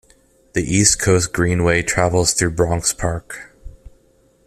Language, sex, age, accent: English, male, 30-39, Canadian English